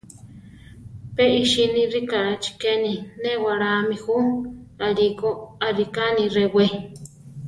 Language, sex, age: Central Tarahumara, female, 30-39